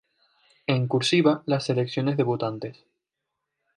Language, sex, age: Spanish, female, 19-29